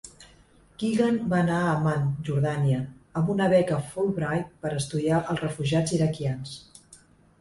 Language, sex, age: Catalan, female, 40-49